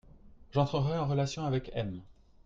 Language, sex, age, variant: French, male, 30-39, Français de métropole